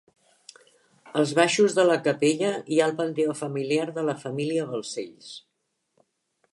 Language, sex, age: Catalan, female, 60-69